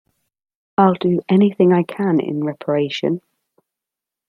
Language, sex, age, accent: English, female, 30-39, England English